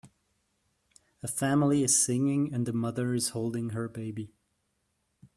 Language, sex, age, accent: English, male, 30-39, United States English